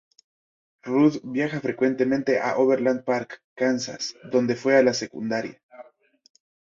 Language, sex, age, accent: Spanish, male, 19-29, América central